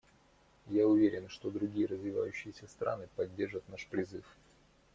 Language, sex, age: Russian, male, 30-39